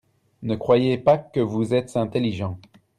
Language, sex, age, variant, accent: French, male, 30-39, Français d'Europe, Français de Belgique